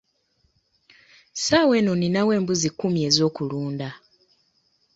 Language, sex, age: Ganda, female, 30-39